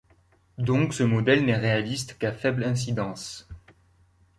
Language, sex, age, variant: French, male, 19-29, Français de métropole